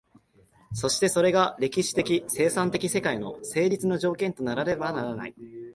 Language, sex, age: Japanese, male, 19-29